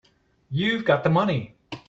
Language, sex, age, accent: English, male, 40-49, United States English